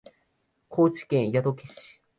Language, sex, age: Japanese, male, 19-29